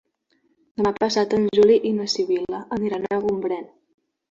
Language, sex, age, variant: Catalan, female, 19-29, Central